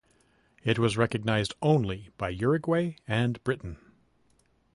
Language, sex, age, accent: English, male, 50-59, Canadian English